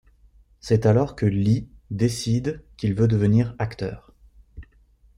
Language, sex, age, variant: French, male, 30-39, Français de métropole